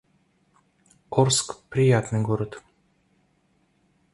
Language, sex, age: Russian, male, 19-29